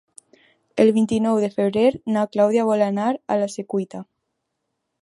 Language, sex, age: Catalan, female, under 19